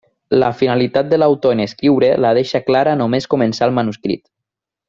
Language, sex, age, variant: Catalan, male, 19-29, Nord-Occidental